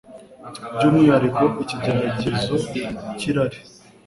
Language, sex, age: Kinyarwanda, male, 19-29